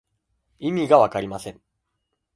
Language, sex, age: Japanese, male, 19-29